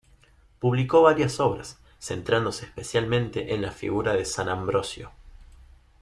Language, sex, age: Spanish, male, 19-29